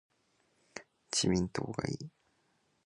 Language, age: Japanese, 19-29